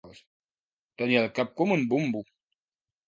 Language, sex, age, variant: Catalan, male, 19-29, Septentrional